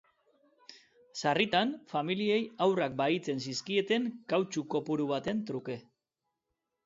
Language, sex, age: Basque, male, 30-39